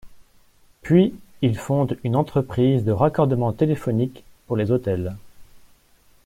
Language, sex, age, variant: French, male, 40-49, Français de métropole